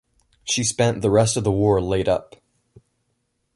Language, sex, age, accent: English, male, under 19, United States English